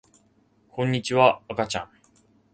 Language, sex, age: Japanese, male, 19-29